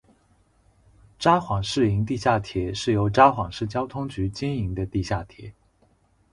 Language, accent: Chinese, 出生地：浙江省